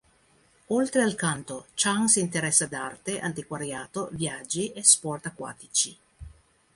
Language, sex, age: Italian, female, 50-59